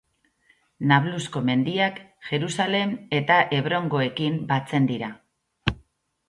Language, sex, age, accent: Basque, female, 40-49, Erdialdekoa edo Nafarra (Gipuzkoa, Nafarroa)